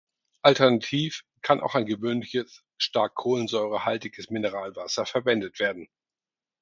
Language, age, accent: German, 40-49, Deutschland Deutsch